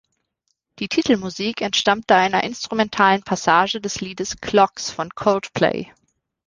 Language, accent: German, Deutschland Deutsch